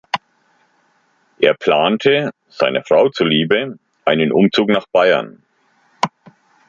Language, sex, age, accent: German, male, 50-59, Deutschland Deutsch